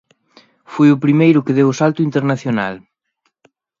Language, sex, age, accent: Galician, male, 30-39, Normativo (estándar)